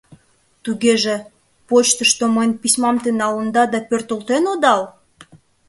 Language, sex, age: Mari, female, 19-29